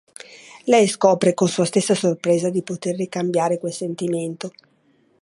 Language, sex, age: Italian, female, 60-69